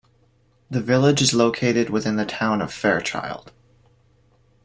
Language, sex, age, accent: English, male, 19-29, Canadian English